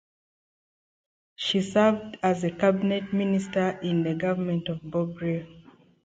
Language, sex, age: English, female, 30-39